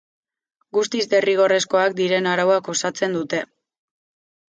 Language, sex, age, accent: Basque, female, 19-29, Mendebalekoa (Araba, Bizkaia, Gipuzkoako mendebaleko herri batzuk)